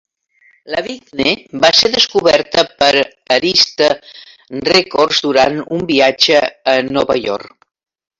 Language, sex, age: Catalan, female, 70-79